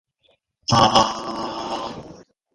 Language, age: English, 19-29